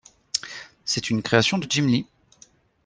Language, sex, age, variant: French, male, 40-49, Français de métropole